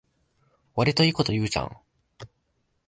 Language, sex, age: Japanese, male, 19-29